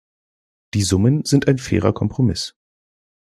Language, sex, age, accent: German, male, 19-29, Deutschland Deutsch